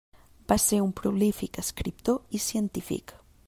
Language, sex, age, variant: Catalan, female, 30-39, Central